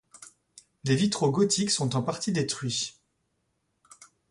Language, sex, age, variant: French, male, 40-49, Français de métropole